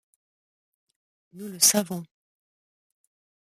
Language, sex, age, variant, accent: French, female, 30-39, Français d'Europe, Français de Suisse